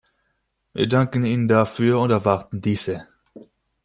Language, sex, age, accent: German, male, 19-29, Deutschland Deutsch